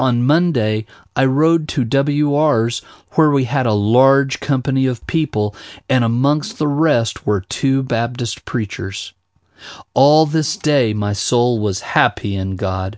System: none